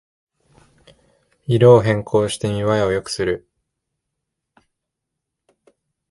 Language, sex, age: Japanese, male, 19-29